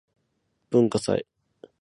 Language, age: Japanese, 19-29